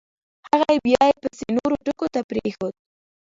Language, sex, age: Pashto, female, under 19